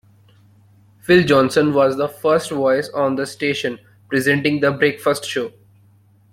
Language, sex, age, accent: English, male, 19-29, India and South Asia (India, Pakistan, Sri Lanka)